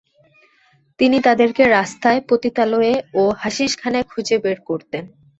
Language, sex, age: Bengali, female, 19-29